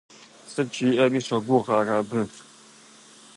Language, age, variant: Kabardian, 19-29, Адыгэбзэ (Къэбэрдей, Кирил, псоми зэдай)